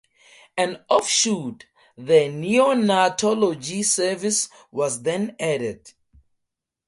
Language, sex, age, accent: English, male, 19-29, Southern African (South Africa, Zimbabwe, Namibia)